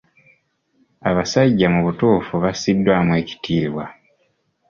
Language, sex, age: Ganda, male, 30-39